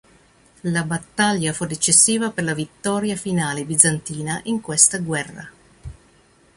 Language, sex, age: Italian, female, 50-59